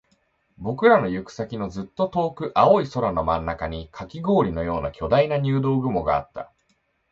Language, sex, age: Japanese, male, 19-29